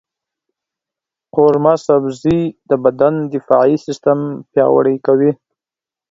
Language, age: Pashto, 30-39